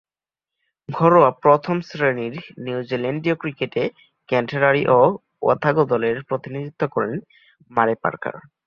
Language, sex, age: Bengali, male, under 19